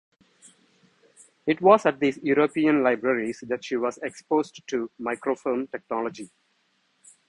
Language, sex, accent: English, male, India and South Asia (India, Pakistan, Sri Lanka)